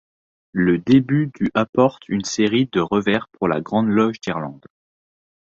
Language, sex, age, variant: French, male, 19-29, Français de métropole